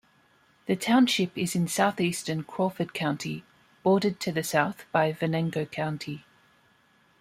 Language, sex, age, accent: English, female, 30-39, Australian English